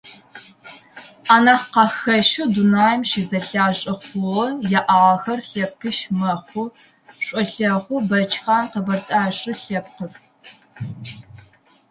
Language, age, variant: Adyghe, 50-59, Адыгабзэ (Кирил, пстэумэ зэдыряе)